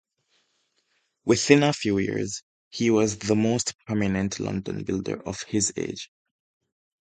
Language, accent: English, West Indies and Bermuda (Bahamas, Bermuda, Jamaica, Trinidad)